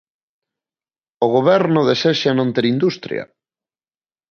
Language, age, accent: Galician, 30-39, Normativo (estándar)